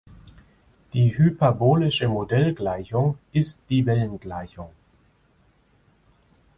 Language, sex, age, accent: German, male, 19-29, Deutschland Deutsch